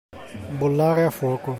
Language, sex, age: Italian, male, 40-49